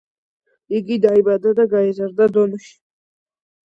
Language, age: Georgian, under 19